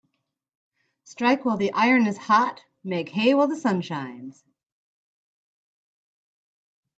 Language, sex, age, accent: English, female, 40-49, United States English